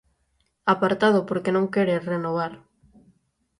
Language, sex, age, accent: Galician, female, 19-29, Central (gheada); Normativo (estándar)